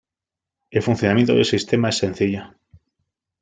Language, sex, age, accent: Spanish, male, 30-39, España: Sur peninsular (Andalucia, Extremadura, Murcia)